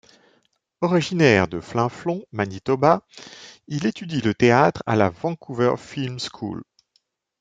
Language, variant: French, Français de métropole